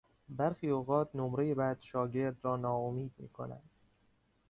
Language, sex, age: Persian, male, 19-29